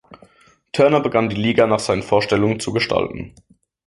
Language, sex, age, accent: German, male, 19-29, Deutschland Deutsch